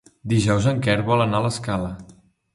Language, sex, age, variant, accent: Catalan, male, under 19, Central, central